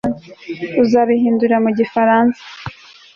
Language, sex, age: Kinyarwanda, female, 19-29